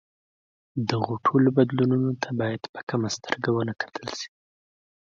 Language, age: Pashto, 19-29